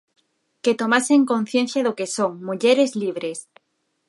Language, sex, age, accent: Galician, female, 30-39, Normativo (estándar)